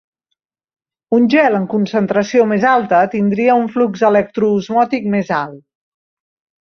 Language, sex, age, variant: Catalan, female, 50-59, Central